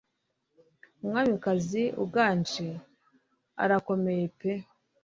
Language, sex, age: Kinyarwanda, female, 30-39